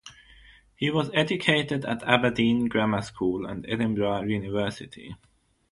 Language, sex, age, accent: English, male, 19-29, England English